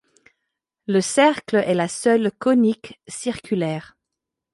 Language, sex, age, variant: French, female, 50-59, Français de métropole